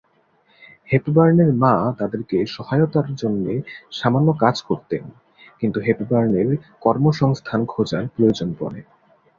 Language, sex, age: Bengali, male, 19-29